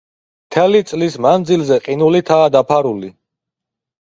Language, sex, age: Georgian, male, 30-39